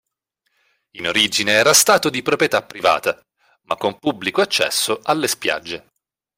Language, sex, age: Italian, male, 19-29